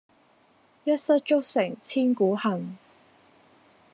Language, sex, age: Cantonese, female, 19-29